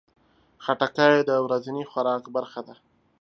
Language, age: Pashto, 19-29